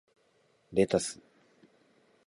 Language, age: Japanese, 19-29